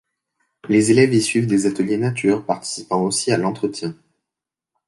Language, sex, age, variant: French, male, 19-29, Français de métropole